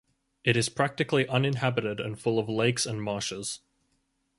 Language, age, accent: English, 19-29, Australian English